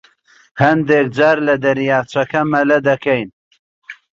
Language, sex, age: Central Kurdish, male, 30-39